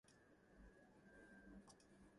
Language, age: English, 19-29